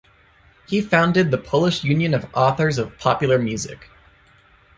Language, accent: English, United States English